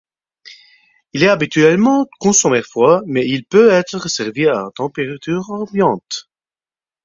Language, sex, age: French, male, 19-29